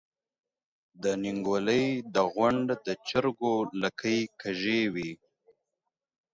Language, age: Pashto, 30-39